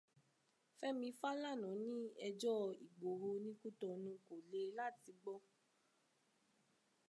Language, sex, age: Yoruba, female, 19-29